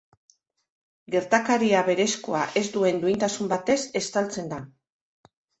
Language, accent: Basque, Mendebalekoa (Araba, Bizkaia, Gipuzkoako mendebaleko herri batzuk)